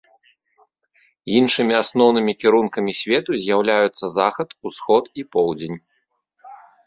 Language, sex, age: Belarusian, male, 30-39